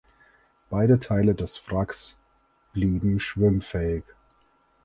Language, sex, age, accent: German, male, 30-39, Deutschland Deutsch